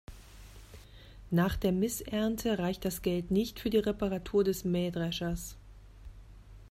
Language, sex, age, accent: German, female, 40-49, Deutschland Deutsch